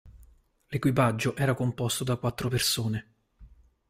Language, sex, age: Italian, male, 30-39